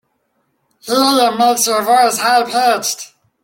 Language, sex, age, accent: English, male, 30-39, United States English